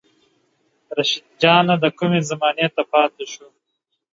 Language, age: Pashto, 19-29